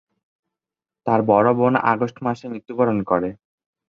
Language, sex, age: Bengali, male, 19-29